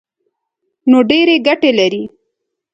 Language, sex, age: Pashto, female, 19-29